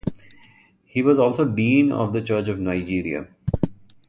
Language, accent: English, India and South Asia (India, Pakistan, Sri Lanka)